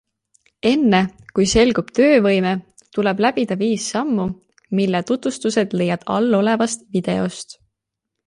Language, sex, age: Estonian, female, 19-29